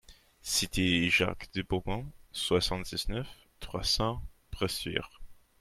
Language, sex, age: French, male, 19-29